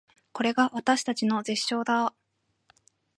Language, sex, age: Japanese, female, 19-29